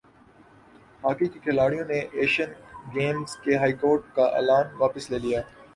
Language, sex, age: Urdu, male, 19-29